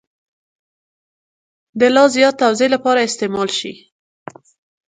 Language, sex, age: Pashto, female, 19-29